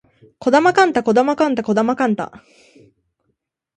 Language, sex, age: Japanese, female, 19-29